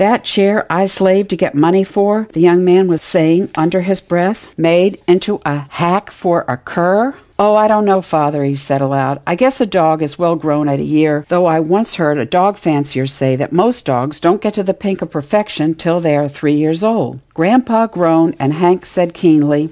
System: none